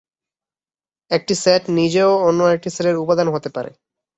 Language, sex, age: Bengali, male, under 19